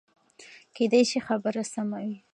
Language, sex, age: Pashto, female, 19-29